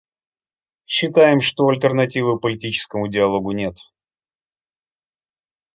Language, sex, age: Russian, male, 30-39